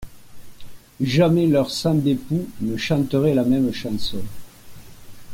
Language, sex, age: French, male, 60-69